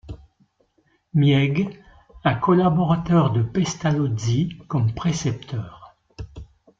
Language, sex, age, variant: French, male, 60-69, Français de métropole